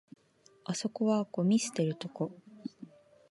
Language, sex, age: Japanese, female, 19-29